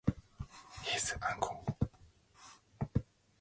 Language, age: English, 19-29